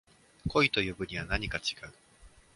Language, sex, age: Japanese, male, 19-29